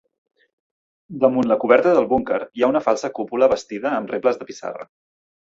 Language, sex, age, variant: Catalan, male, 30-39, Central